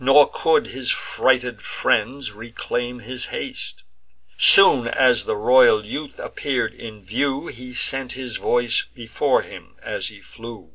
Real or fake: real